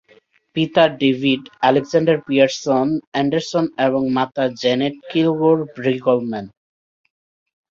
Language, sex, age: Bengali, male, 19-29